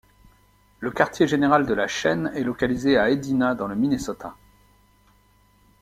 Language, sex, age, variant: French, male, 40-49, Français de métropole